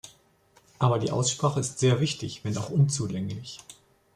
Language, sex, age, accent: German, male, 40-49, Deutschland Deutsch